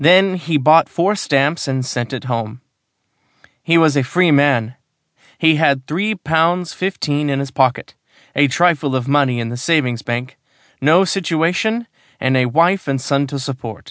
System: none